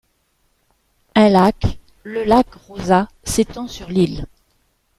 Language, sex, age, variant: French, female, 40-49, Français de métropole